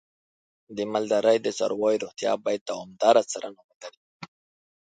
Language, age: Pashto, 19-29